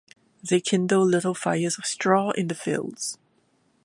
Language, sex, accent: English, female, Singaporean English